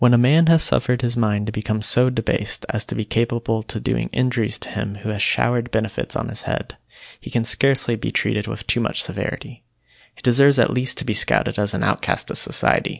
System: none